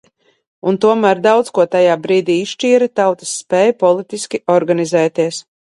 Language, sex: Latvian, female